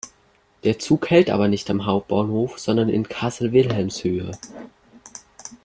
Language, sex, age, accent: German, male, under 19, Deutschland Deutsch